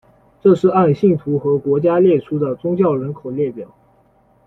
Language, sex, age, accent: Chinese, male, 19-29, 出生地：浙江省